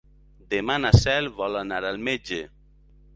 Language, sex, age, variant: Catalan, male, 40-49, Valencià meridional